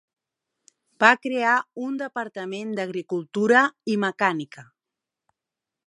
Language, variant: Catalan, Central